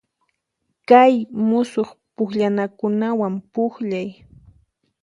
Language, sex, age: Puno Quechua, female, 19-29